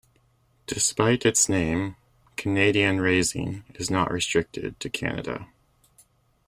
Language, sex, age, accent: English, male, 30-39, United States English